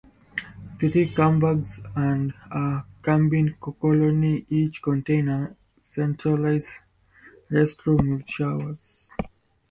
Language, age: English, 19-29